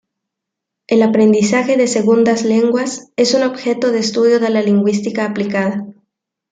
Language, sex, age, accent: Spanish, female, 19-29, México